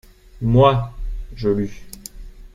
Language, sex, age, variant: French, male, 30-39, Français de métropole